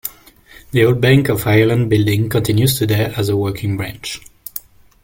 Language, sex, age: English, male, 19-29